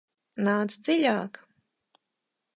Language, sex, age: Latvian, female, 30-39